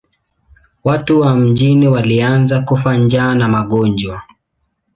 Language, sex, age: Swahili, male, 19-29